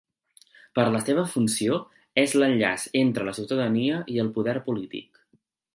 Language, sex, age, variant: Catalan, male, 19-29, Central